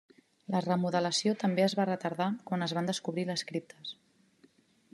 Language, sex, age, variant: Catalan, female, 30-39, Central